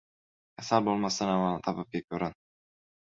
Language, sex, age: Uzbek, male, 19-29